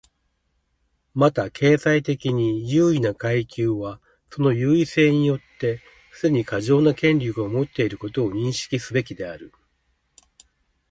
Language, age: Japanese, 60-69